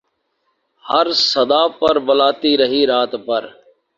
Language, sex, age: Urdu, male, 19-29